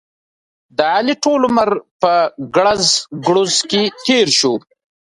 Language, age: Pashto, 30-39